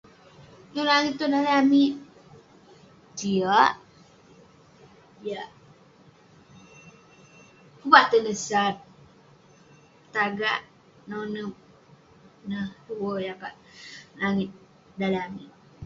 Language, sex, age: Western Penan, female, under 19